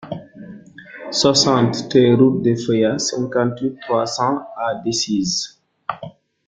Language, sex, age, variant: French, male, 19-29, Français d'Afrique subsaharienne et des îles africaines